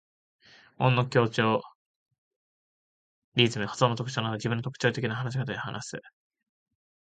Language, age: Japanese, 19-29